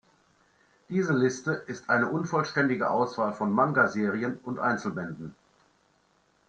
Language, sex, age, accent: German, male, 50-59, Deutschland Deutsch